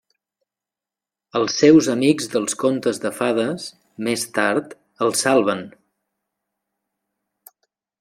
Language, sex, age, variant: Catalan, male, 50-59, Central